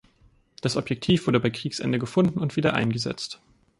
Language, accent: German, Deutschland Deutsch